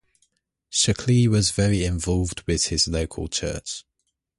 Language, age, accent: English, 19-29, England English